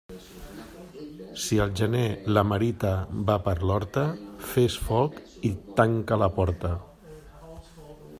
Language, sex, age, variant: Catalan, male, 50-59, Central